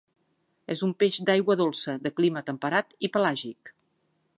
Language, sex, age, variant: Catalan, female, 50-59, Central